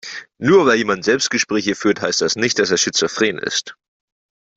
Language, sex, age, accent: German, male, 30-39, Deutschland Deutsch